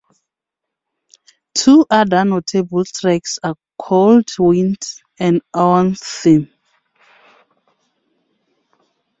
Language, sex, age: English, female, 30-39